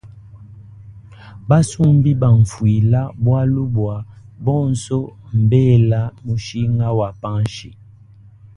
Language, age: Luba-Lulua, 40-49